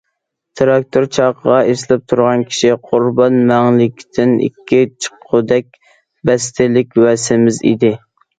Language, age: Uyghur, under 19